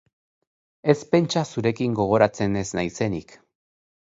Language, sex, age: Basque, male, 40-49